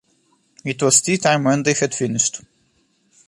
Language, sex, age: English, male, 19-29